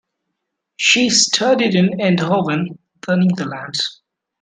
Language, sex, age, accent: English, male, 19-29, India and South Asia (India, Pakistan, Sri Lanka)